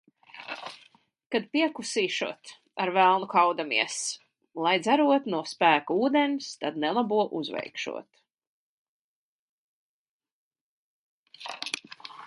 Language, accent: Latvian, Rigas